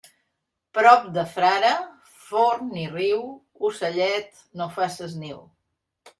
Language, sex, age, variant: Catalan, female, 50-59, Central